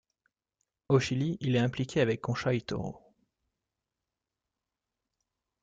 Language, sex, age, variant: French, male, 19-29, Français de métropole